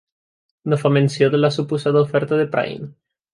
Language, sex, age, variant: Catalan, male, 19-29, Central